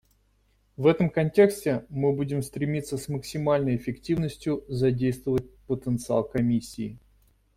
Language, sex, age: Russian, male, 30-39